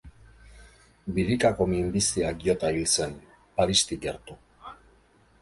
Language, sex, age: Basque, male, 40-49